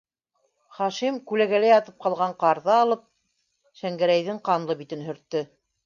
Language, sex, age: Bashkir, female, 60-69